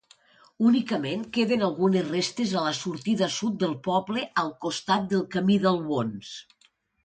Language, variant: Catalan, Nord-Occidental